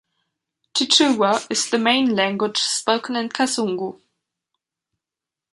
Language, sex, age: English, female, 19-29